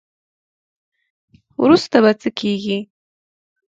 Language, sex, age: Pashto, female, 30-39